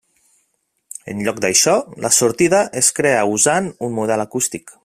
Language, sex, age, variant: Catalan, male, 30-39, Nord-Occidental